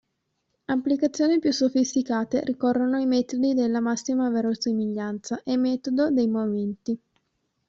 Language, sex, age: Italian, female, 19-29